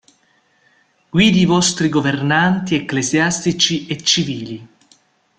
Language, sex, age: Italian, male, 30-39